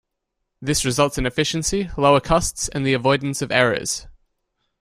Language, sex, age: English, male, 19-29